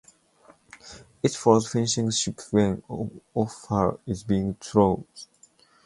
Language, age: English, 19-29